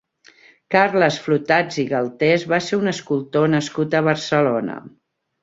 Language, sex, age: Catalan, female, 50-59